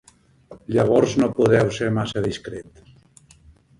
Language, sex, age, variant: Catalan, male, 70-79, Central